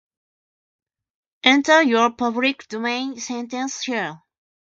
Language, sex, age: Japanese, female, 30-39